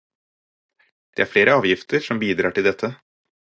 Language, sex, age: Norwegian Bokmål, male, 30-39